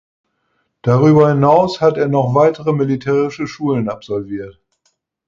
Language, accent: German, Norddeutsch